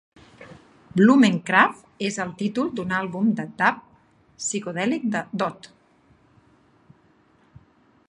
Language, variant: Catalan, Central